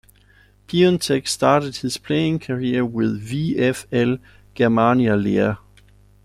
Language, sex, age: English, male, 40-49